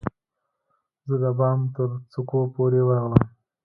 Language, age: Pashto, 19-29